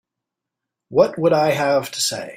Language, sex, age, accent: English, male, 40-49, United States English